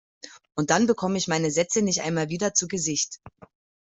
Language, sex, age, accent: German, female, 30-39, Deutschland Deutsch